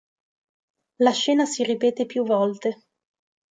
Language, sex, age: Italian, female, 19-29